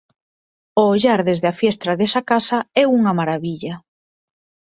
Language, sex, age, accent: Galician, female, 19-29, Normativo (estándar)